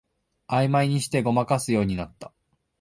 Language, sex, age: Japanese, male, 19-29